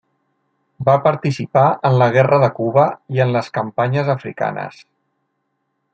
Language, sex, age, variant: Catalan, male, 50-59, Central